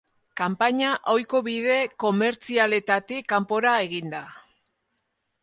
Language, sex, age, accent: Basque, female, 50-59, Erdialdekoa edo Nafarra (Gipuzkoa, Nafarroa)